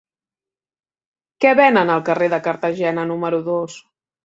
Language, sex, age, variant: Catalan, female, 40-49, Central